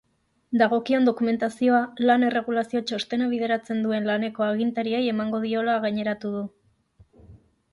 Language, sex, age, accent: Basque, female, 19-29, Mendebalekoa (Araba, Bizkaia, Gipuzkoako mendebaleko herri batzuk)